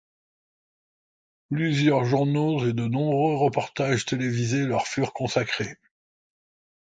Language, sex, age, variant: French, male, 60-69, Français de métropole